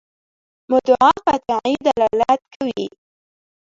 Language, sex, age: Pashto, female, under 19